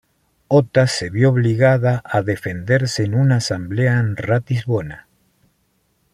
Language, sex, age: Spanish, male, 50-59